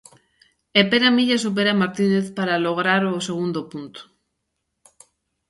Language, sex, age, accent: Galician, female, 30-39, Oriental (común en zona oriental)